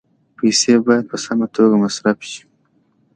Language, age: Pashto, under 19